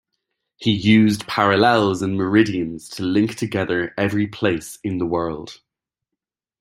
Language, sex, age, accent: English, male, 19-29, Irish English